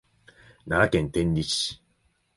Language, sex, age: Japanese, male, 19-29